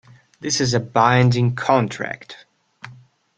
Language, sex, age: English, male, 19-29